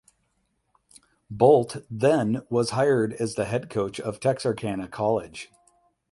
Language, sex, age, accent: English, male, 40-49, United States English; Midwestern